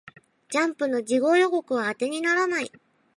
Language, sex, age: Japanese, female, 19-29